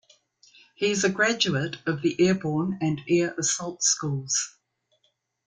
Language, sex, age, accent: English, female, 60-69, New Zealand English